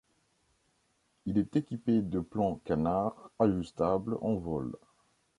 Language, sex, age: French, male, 19-29